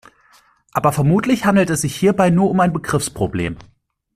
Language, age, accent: German, 19-29, Deutschland Deutsch